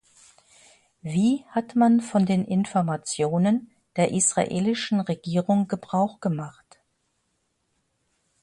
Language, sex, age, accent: German, female, 60-69, Deutschland Deutsch